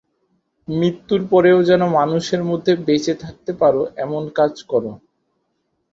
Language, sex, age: Bengali, male, 19-29